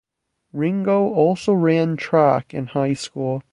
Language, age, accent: English, 19-29, United States English